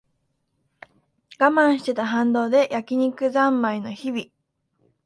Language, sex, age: Japanese, female, 19-29